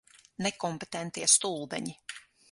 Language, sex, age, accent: Latvian, female, 30-39, Kurzeme